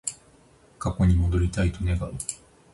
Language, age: Japanese, 30-39